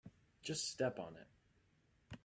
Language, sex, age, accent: English, male, 19-29, United States English